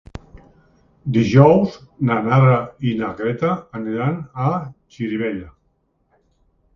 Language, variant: Catalan, Central